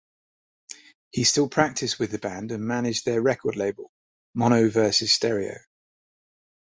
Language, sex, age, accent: English, male, 40-49, England English